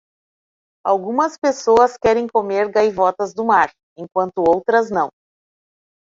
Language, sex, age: Portuguese, female, 50-59